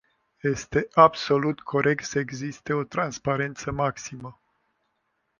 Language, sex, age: Romanian, male, 50-59